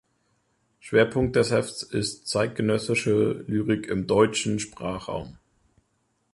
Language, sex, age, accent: German, male, 30-39, Deutschland Deutsch